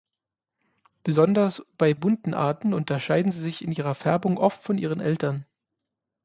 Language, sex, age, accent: German, male, 30-39, Deutschland Deutsch